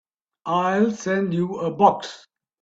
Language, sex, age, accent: English, male, 60-69, India and South Asia (India, Pakistan, Sri Lanka)